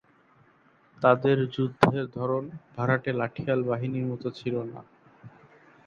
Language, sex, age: Bengali, male, 19-29